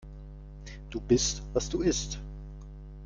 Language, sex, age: German, male, 30-39